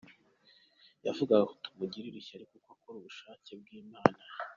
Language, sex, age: Kinyarwanda, male, 19-29